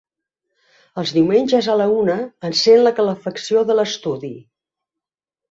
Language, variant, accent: Catalan, Central, central